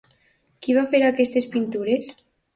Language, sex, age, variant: Catalan, female, under 19, Alacantí